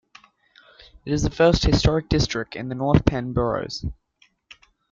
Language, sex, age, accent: English, male, under 19, Australian English